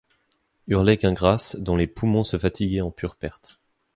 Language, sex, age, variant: French, male, 19-29, Français de métropole